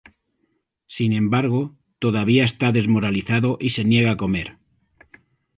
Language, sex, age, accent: Spanish, male, 40-49, España: Sur peninsular (Andalucia, Extremadura, Murcia)